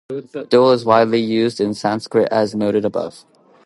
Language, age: English, 19-29